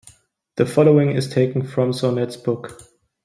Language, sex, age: English, male, 19-29